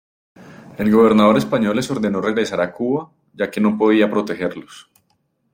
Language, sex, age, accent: Spanish, male, 19-29, Andino-Pacífico: Colombia, Perú, Ecuador, oeste de Bolivia y Venezuela andina